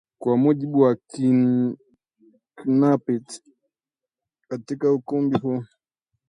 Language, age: Swahili, 19-29